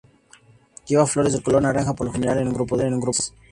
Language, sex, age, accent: Spanish, male, 19-29, México